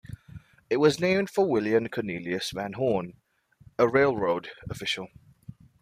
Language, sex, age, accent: English, male, 30-39, England English